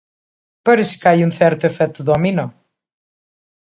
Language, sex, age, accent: Galician, female, 30-39, Atlántico (seseo e gheada)